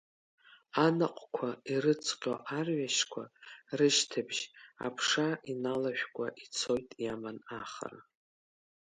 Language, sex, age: Abkhazian, female, 50-59